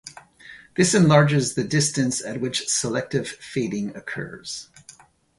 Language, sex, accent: English, male, United States English